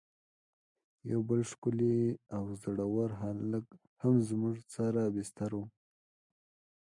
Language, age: Pashto, 19-29